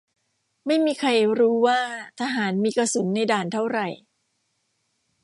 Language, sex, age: Thai, female, 50-59